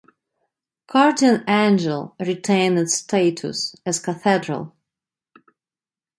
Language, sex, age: English, female, 50-59